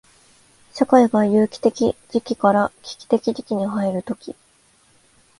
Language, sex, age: Japanese, female, 19-29